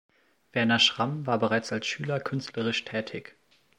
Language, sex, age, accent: German, male, 19-29, Deutschland Deutsch